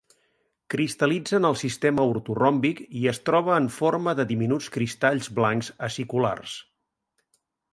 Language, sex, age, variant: Catalan, male, 50-59, Central